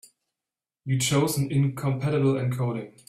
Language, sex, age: English, male, 19-29